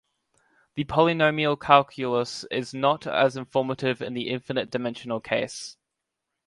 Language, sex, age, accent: English, male, under 19, Australian English